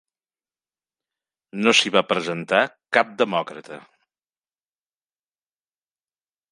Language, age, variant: Catalan, 50-59, Central